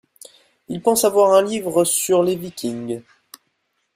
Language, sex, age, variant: French, male, 19-29, Français de métropole